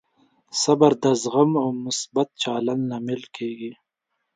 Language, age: Pashto, 19-29